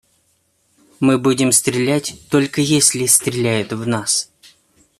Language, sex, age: Russian, male, 19-29